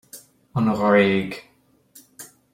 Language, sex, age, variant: Irish, male, 19-29, Gaeilge na Mumhan